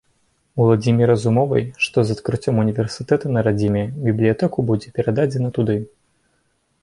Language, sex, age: Belarusian, male, under 19